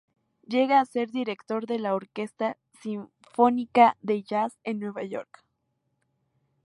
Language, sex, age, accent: Spanish, female, 19-29, México